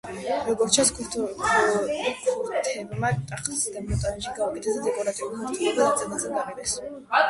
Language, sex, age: Georgian, female, under 19